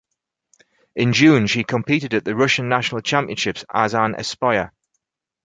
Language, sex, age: English, male, 50-59